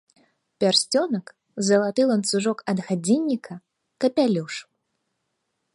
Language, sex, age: Belarusian, female, 19-29